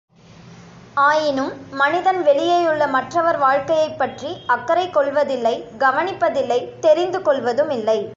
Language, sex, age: Tamil, female, under 19